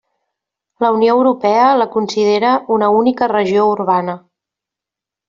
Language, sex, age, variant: Catalan, female, 40-49, Central